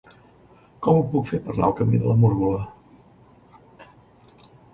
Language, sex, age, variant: Catalan, male, 60-69, Central